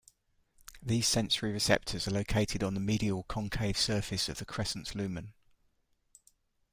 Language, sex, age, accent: English, male, 50-59, England English